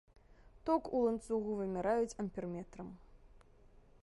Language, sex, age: Belarusian, female, under 19